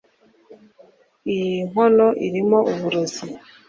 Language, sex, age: Kinyarwanda, female, 19-29